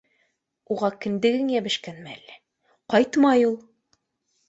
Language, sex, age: Bashkir, female, 30-39